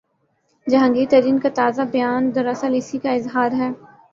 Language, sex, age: Urdu, male, 19-29